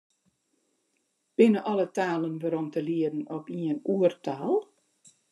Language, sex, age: Western Frisian, female, 60-69